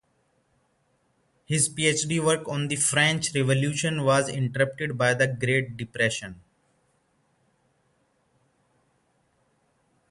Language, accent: English, India and South Asia (India, Pakistan, Sri Lanka)